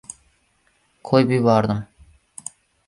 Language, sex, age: Uzbek, male, under 19